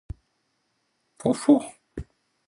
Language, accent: Japanese, 日本人